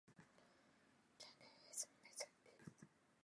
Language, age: English, 19-29